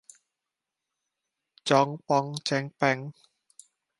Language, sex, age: Thai, male, under 19